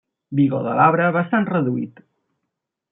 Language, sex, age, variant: Catalan, male, 40-49, Central